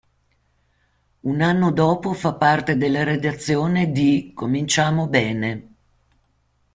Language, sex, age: Italian, female, 60-69